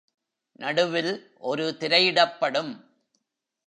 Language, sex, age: Tamil, male, 70-79